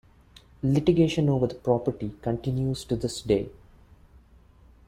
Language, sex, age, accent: English, male, 19-29, India and South Asia (India, Pakistan, Sri Lanka)